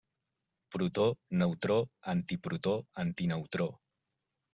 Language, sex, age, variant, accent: Catalan, male, 30-39, Central, central